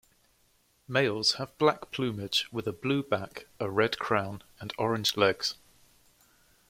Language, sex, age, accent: English, male, 19-29, England English